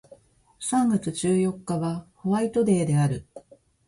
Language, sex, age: Japanese, female, 50-59